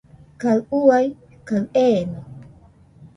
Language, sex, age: Nüpode Huitoto, female, 40-49